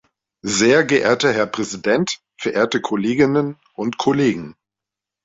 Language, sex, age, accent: German, male, 40-49, Deutschland Deutsch